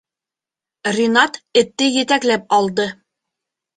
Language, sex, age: Bashkir, female, 19-29